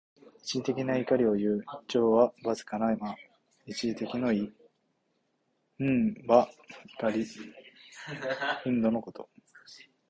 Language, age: Japanese, under 19